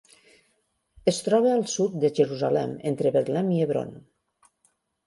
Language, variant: Catalan, Central